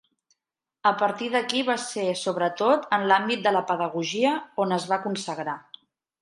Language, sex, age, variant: Catalan, female, 30-39, Central